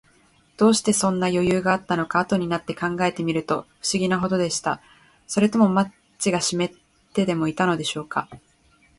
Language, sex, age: Japanese, female, 19-29